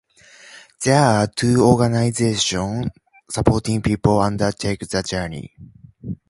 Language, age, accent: English, 19-29, United States English